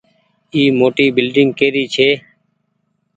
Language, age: Goaria, 30-39